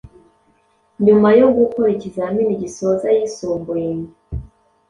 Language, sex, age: Kinyarwanda, female, 30-39